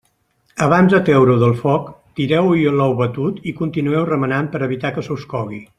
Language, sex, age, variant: Catalan, male, 60-69, Central